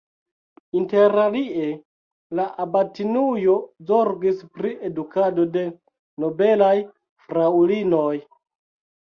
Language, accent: Esperanto, Internacia